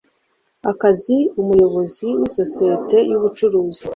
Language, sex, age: Kinyarwanda, female, 30-39